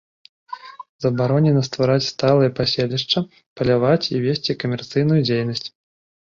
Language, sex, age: Belarusian, male, 19-29